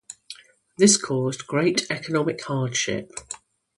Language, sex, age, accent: English, female, 50-59, England English